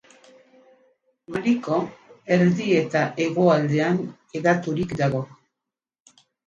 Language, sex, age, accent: Basque, female, 50-59, Mendebalekoa (Araba, Bizkaia, Gipuzkoako mendebaleko herri batzuk)